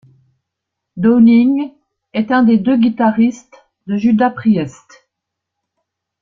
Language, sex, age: French, female, 70-79